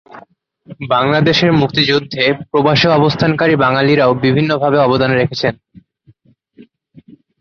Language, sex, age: Bengali, male, 19-29